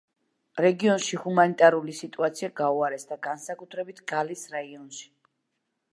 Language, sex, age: Georgian, female, 40-49